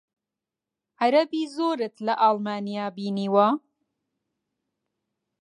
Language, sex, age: Central Kurdish, female, 30-39